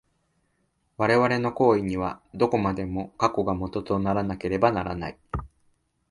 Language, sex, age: Japanese, male, 19-29